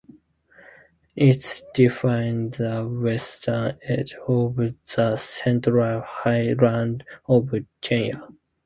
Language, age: English, 19-29